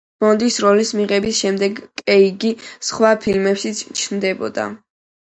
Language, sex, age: Georgian, female, 19-29